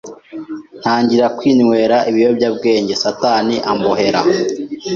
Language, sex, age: Kinyarwanda, male, 19-29